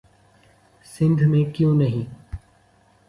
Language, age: Urdu, 19-29